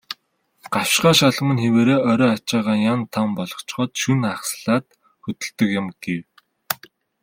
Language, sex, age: Mongolian, male, 19-29